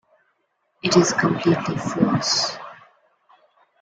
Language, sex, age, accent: English, female, 19-29, India and South Asia (India, Pakistan, Sri Lanka)